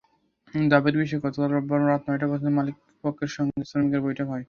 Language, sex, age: Bengali, male, 19-29